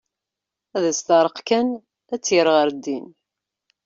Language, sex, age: Kabyle, female, 30-39